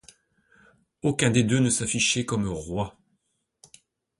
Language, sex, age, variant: French, male, 40-49, Français de métropole